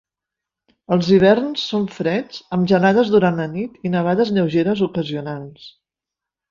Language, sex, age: Catalan, female, 50-59